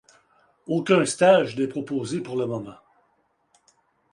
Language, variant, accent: French, Français d'Amérique du Nord, Français du Canada